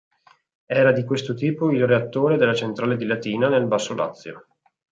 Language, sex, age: Italian, male, 19-29